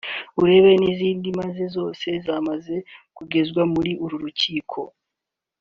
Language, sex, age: Kinyarwanda, male, 19-29